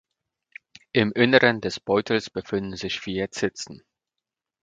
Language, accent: German, Polnisch Deutsch